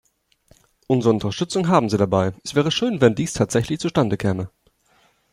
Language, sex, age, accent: German, male, 19-29, Deutschland Deutsch